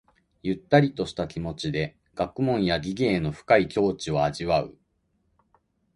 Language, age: Japanese, 40-49